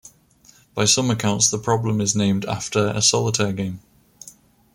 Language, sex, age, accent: English, male, 19-29, England English